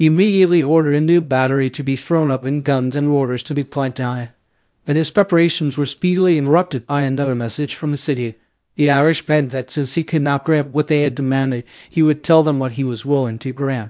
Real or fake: fake